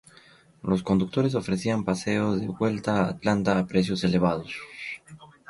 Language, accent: Spanish, México